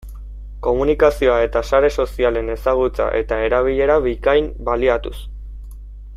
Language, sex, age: Basque, male, 19-29